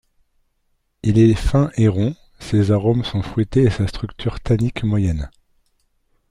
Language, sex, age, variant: French, male, 40-49, Français de métropole